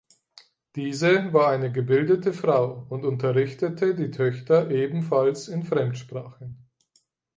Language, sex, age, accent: German, male, 30-39, Deutschland Deutsch